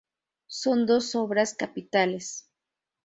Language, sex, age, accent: Spanish, female, 50-59, México